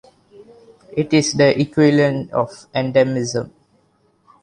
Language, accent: English, Malaysian English